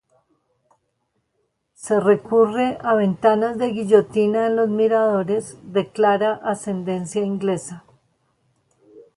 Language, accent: Spanish, Andino-Pacífico: Colombia, Perú, Ecuador, oeste de Bolivia y Venezuela andina